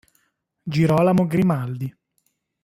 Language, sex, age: Italian, male, 30-39